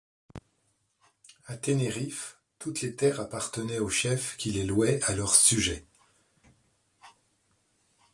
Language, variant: French, Français de métropole